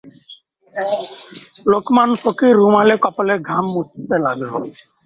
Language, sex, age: Bengali, male, 30-39